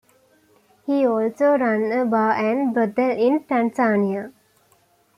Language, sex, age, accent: English, female, 19-29, United States English